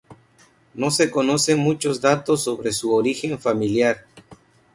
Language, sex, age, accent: Spanish, male, 30-39, México